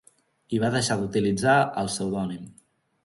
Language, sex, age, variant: Catalan, male, under 19, Central